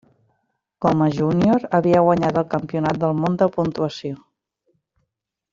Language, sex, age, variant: Catalan, female, 19-29, Central